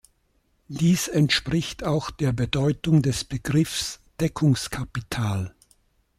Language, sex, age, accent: German, male, 70-79, Schweizerdeutsch